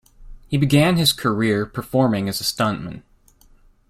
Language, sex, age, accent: English, male, 19-29, United States English